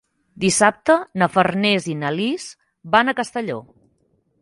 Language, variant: Catalan, Central